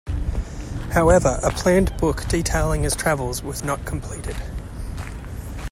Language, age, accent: English, 30-39, Australian English